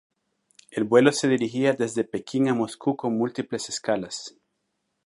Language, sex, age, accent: Spanish, male, 40-49, América central